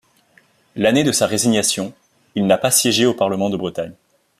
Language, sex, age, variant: French, male, 19-29, Français de métropole